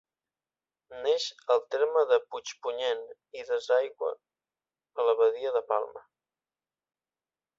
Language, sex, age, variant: Catalan, male, 19-29, Central